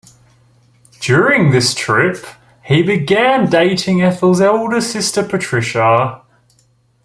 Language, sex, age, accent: English, male, 19-29, Australian English